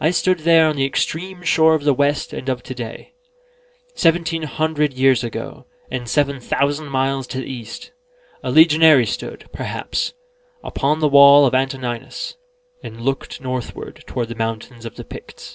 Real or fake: real